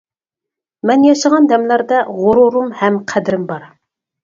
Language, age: Uyghur, 30-39